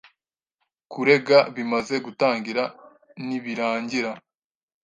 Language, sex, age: Kinyarwanda, male, 19-29